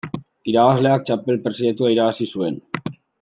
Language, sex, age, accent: Basque, male, 19-29, Mendebalekoa (Araba, Bizkaia, Gipuzkoako mendebaleko herri batzuk)